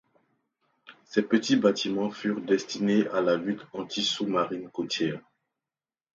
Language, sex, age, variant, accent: French, male, 30-39, Français d'Afrique subsaharienne et des îles africaines, Français de Côte d’Ivoire